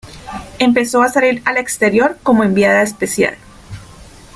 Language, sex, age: Spanish, female, 30-39